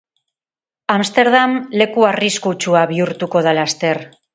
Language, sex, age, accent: Basque, female, 40-49, Erdialdekoa edo Nafarra (Gipuzkoa, Nafarroa)